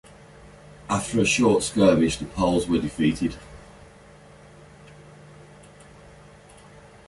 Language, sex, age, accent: English, male, 50-59, England English